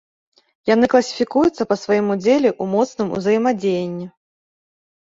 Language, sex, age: Belarusian, female, 30-39